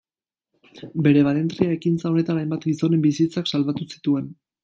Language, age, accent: Basque, 19-29, Mendebalekoa (Araba, Bizkaia, Gipuzkoako mendebaleko herri batzuk)